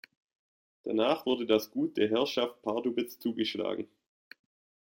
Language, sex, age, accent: German, male, 19-29, Deutschland Deutsch